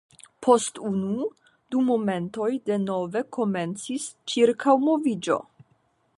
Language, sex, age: Esperanto, female, 19-29